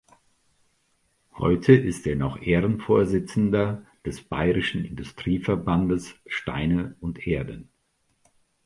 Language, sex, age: German, male, 60-69